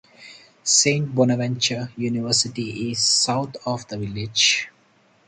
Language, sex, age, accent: English, male, 30-39, India and South Asia (India, Pakistan, Sri Lanka); Singaporean English